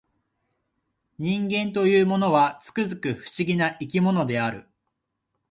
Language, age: Japanese, 19-29